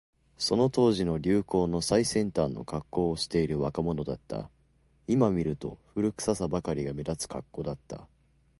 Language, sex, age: Japanese, male, under 19